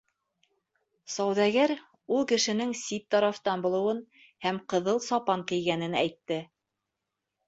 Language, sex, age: Bashkir, female, 40-49